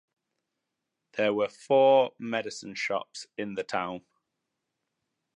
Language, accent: English, England English